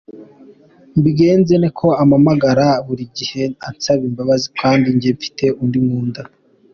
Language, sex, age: Kinyarwanda, male, 19-29